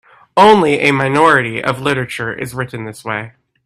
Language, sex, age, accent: English, male, 19-29, United States English